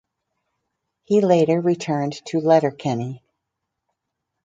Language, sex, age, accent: English, female, 60-69, United States English